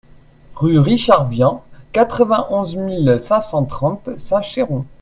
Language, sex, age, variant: French, male, 19-29, Français de métropole